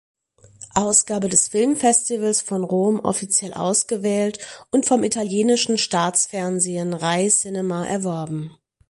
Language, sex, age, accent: German, female, 30-39, Deutschland Deutsch